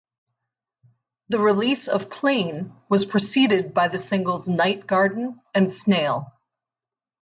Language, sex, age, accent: English, female, 30-39, United States English